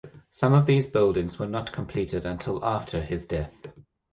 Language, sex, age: English, male, 50-59